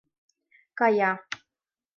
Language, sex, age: Mari, female, 19-29